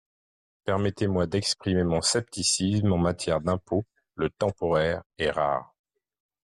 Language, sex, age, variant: French, male, 30-39, Français de métropole